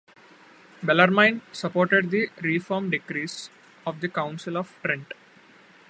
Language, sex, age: English, male, 19-29